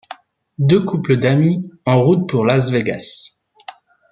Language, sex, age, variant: French, male, 19-29, Français de métropole